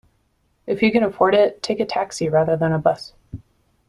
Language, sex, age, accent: English, female, 30-39, United States English